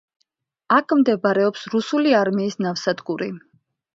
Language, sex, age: Georgian, female, 30-39